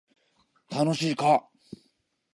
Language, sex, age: Japanese, male, 19-29